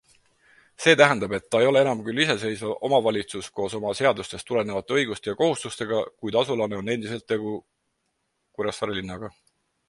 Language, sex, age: Estonian, male, 30-39